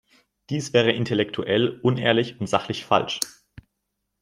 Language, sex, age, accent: German, male, 19-29, Deutschland Deutsch